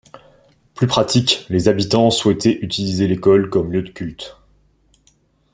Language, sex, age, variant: French, male, 19-29, Français de métropole